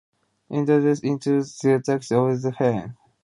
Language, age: English, under 19